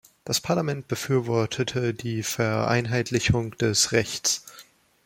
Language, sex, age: German, male, 19-29